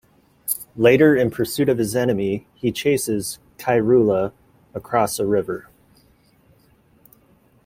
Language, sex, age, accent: English, male, 30-39, United States English